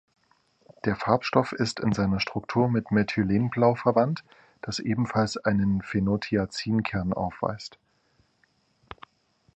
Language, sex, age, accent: German, male, 30-39, Deutschland Deutsch